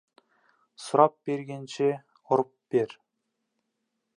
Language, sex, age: Kazakh, male, 19-29